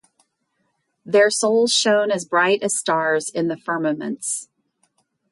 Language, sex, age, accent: English, female, 50-59, United States English